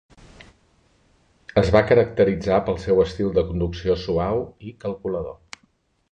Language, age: Catalan, 40-49